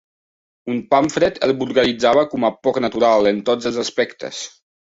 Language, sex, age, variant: Catalan, male, 19-29, Septentrional